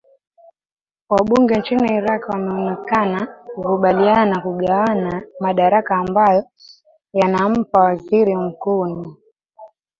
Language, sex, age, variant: Swahili, female, 19-29, Kiswahili cha Bara ya Kenya